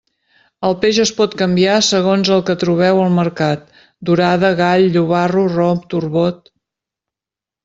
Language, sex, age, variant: Catalan, female, 50-59, Central